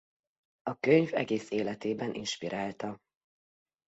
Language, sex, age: Hungarian, female, 40-49